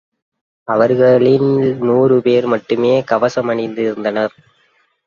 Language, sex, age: Tamil, male, 19-29